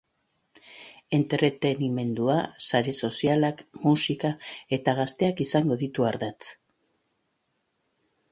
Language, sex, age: Basque, female, 50-59